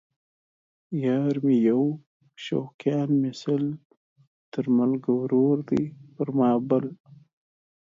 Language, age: Pashto, 19-29